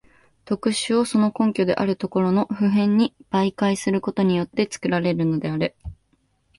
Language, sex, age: Japanese, female, 19-29